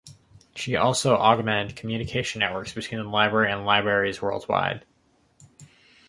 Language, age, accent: English, 19-29, United States English